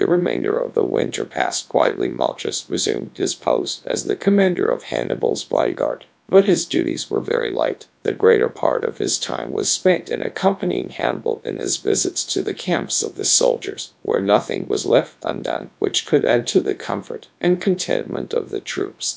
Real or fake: fake